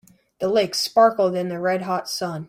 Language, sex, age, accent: English, male, under 19, United States English